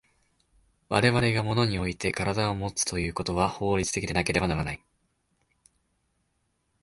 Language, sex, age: Japanese, male, 19-29